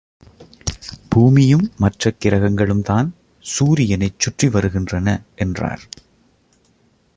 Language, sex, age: Tamil, male, 30-39